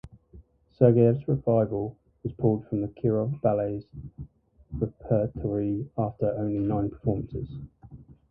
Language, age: English, 40-49